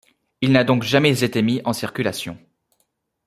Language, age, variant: French, 19-29, Français de métropole